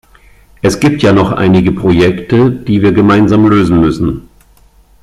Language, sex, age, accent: German, male, 50-59, Deutschland Deutsch